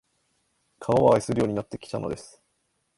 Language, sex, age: Japanese, male, 19-29